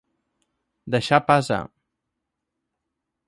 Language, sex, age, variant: Catalan, male, 19-29, Central